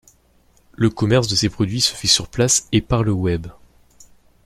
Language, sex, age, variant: French, male, under 19, Français de métropole